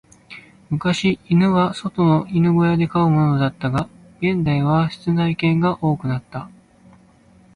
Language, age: Japanese, 19-29